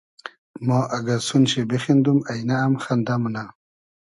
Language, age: Hazaragi, 19-29